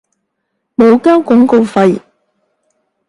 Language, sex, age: Cantonese, female, 30-39